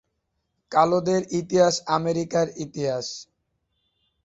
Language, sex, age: Bengali, male, 19-29